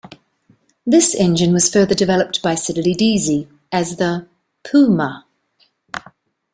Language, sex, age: English, female, 40-49